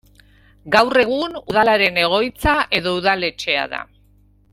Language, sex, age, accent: Basque, female, 50-59, Mendebalekoa (Araba, Bizkaia, Gipuzkoako mendebaleko herri batzuk)